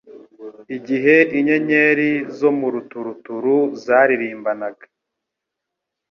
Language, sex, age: Kinyarwanda, male, 19-29